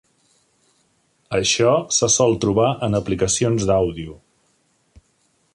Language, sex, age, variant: Catalan, male, 50-59, Central